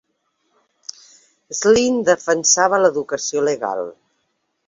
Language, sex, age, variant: Catalan, female, 50-59, Central